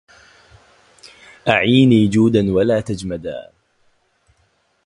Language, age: Arabic, 19-29